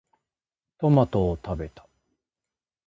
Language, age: Japanese, 30-39